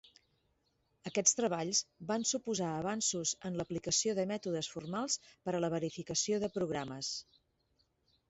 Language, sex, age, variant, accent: Catalan, female, 50-59, Central, central